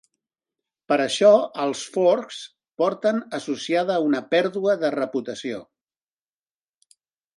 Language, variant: Catalan, Central